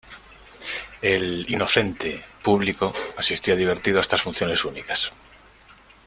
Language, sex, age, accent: Spanish, male, 30-39, España: Norte peninsular (Asturias, Castilla y León, Cantabria, País Vasco, Navarra, Aragón, La Rioja, Guadalajara, Cuenca)